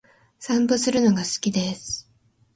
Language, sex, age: Japanese, female, 19-29